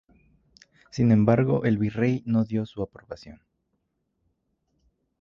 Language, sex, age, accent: Spanish, male, under 19, México